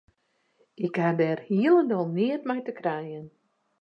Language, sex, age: Western Frisian, female, 40-49